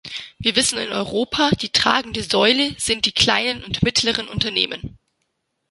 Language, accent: German, Deutschland Deutsch